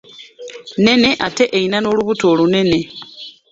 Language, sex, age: Ganda, female, 30-39